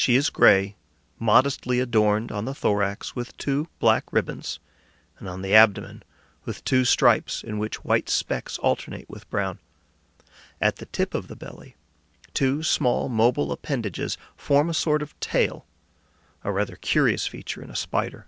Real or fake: real